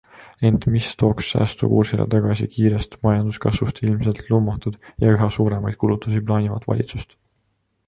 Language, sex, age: Estonian, male, 19-29